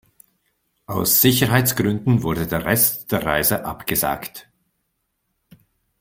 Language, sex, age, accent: German, male, 40-49, Schweizerdeutsch